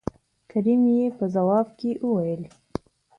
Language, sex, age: Pashto, female, 19-29